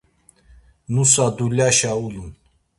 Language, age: Laz, 40-49